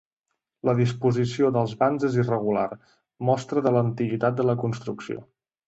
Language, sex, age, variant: Catalan, male, 19-29, Central